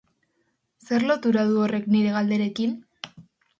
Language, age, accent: Basque, under 19, Mendebalekoa (Araba, Bizkaia, Gipuzkoako mendebaleko herri batzuk)